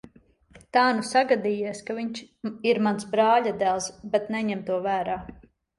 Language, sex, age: Latvian, female, 40-49